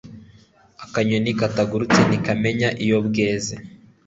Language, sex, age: Kinyarwanda, male, 19-29